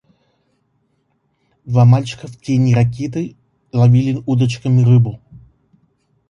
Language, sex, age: Russian, male, 19-29